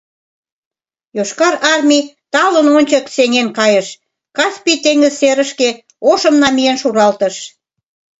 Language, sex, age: Mari, female, 19-29